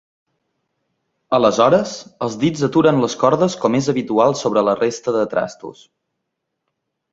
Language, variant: Catalan, Central